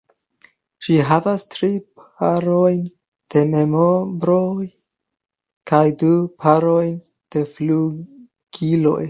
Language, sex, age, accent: Esperanto, male, 19-29, Internacia